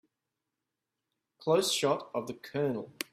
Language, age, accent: English, 40-49, Australian English